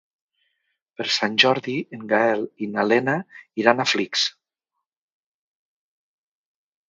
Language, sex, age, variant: Catalan, male, 40-49, Nord-Occidental